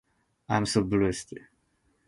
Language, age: English, 19-29